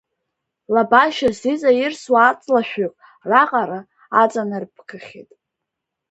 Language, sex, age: Abkhazian, female, under 19